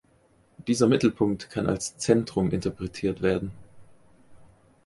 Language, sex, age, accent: German, male, 30-39, Deutschland Deutsch